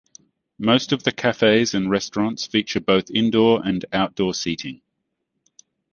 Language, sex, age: English, male, 40-49